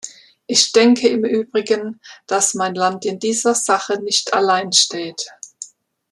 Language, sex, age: German, female, 50-59